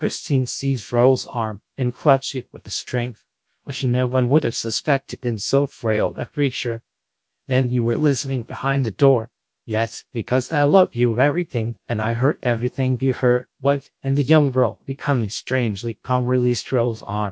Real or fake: fake